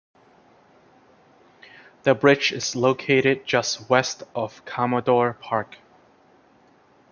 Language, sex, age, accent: English, male, 30-39, United States English